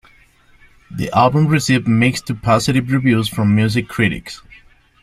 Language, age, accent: English, 30-39, United States English